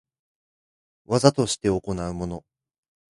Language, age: Japanese, 19-29